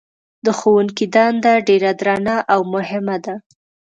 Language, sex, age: Pashto, female, 19-29